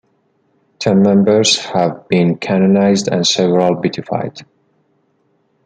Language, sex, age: English, male, 30-39